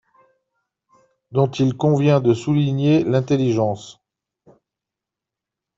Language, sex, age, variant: French, male, 40-49, Français de métropole